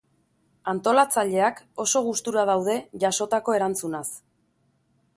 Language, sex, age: Basque, female, 40-49